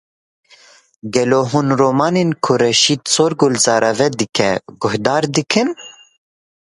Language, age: Kurdish, 19-29